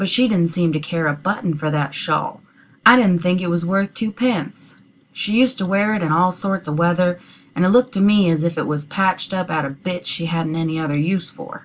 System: none